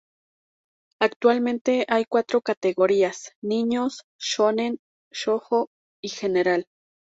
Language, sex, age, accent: Spanish, female, 30-39, México